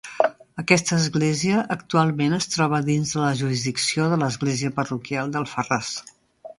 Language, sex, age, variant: Catalan, female, 70-79, Central